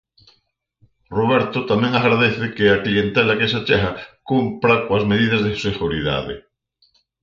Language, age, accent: Galician, 50-59, Atlántico (seseo e gheada)